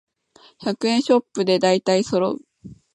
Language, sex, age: Japanese, female, 19-29